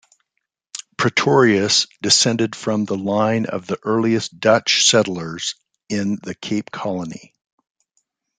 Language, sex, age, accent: English, male, 50-59, United States English